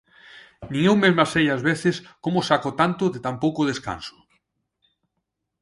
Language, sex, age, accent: Galician, male, 40-49, Normativo (estándar); Neofalante